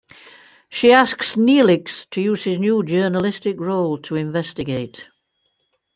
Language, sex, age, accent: English, female, 60-69, England English